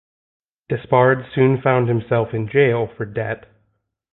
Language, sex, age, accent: English, male, 19-29, United States English